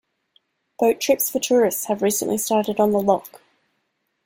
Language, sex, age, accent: English, female, 19-29, Australian English